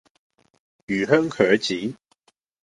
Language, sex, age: Cantonese, male, 50-59